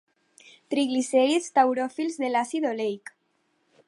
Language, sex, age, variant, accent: Catalan, female, under 19, Alacantí, valencià